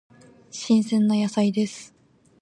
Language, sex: Japanese, female